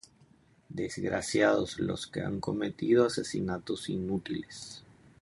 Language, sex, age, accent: Spanish, male, 40-49, Caribe: Cuba, Venezuela, Puerto Rico, República Dominicana, Panamá, Colombia caribeña, México caribeño, Costa del golfo de México